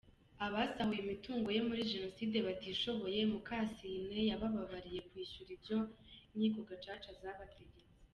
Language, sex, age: Kinyarwanda, female, under 19